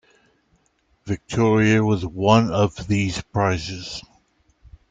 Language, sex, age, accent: English, male, 50-59, United States English